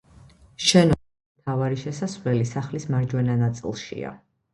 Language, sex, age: Georgian, female, 30-39